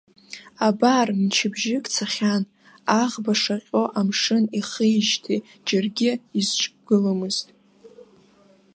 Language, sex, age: Abkhazian, female, under 19